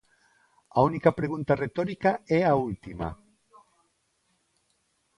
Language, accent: Galician, Neofalante